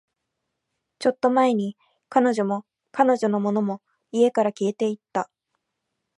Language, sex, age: Japanese, female, 19-29